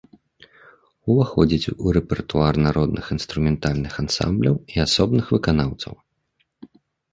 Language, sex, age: Belarusian, male, 30-39